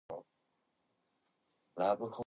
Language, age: English, 19-29